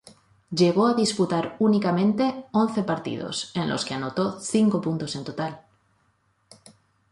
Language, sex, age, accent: Spanish, female, 40-49, España: Norte peninsular (Asturias, Castilla y León, Cantabria, País Vasco, Navarra, Aragón, La Rioja, Guadalajara, Cuenca)